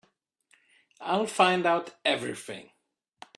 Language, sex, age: English, male, 30-39